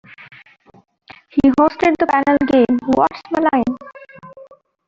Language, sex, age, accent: English, female, 19-29, India and South Asia (India, Pakistan, Sri Lanka)